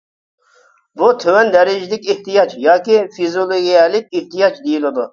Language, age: Uyghur, 40-49